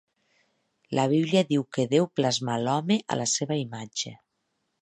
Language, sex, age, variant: Catalan, female, 40-49, Nord-Occidental